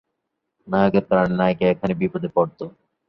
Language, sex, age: Bengali, male, 19-29